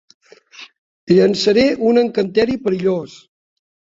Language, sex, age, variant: Catalan, male, 60-69, Septentrional